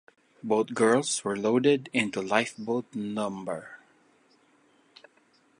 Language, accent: English, United States English